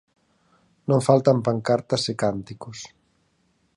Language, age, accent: Galician, 40-49, Normativo (estándar)